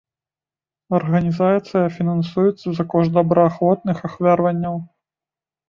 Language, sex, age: Belarusian, male, 30-39